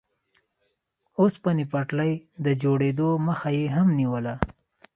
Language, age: Pashto, 19-29